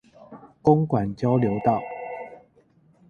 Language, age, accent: Chinese, 19-29, 出生地：彰化縣